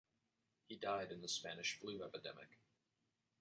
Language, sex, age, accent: English, male, 40-49, United States English